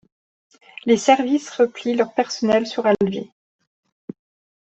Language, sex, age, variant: French, female, 19-29, Français de métropole